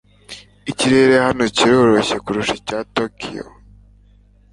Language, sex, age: Kinyarwanda, male, under 19